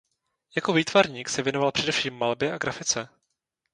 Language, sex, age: Czech, male, 19-29